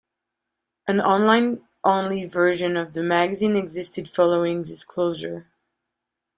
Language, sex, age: English, female, 30-39